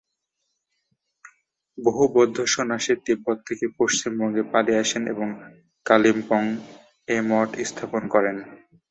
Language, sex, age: Bengali, male, 19-29